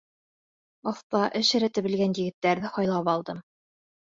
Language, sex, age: Bashkir, female, 30-39